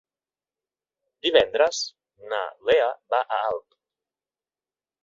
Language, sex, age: Catalan, male, 40-49